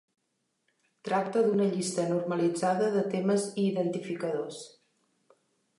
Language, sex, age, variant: Catalan, female, 60-69, Central